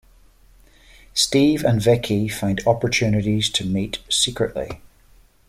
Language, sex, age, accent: English, male, 40-49, Irish English